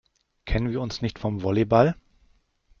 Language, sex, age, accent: German, male, 40-49, Deutschland Deutsch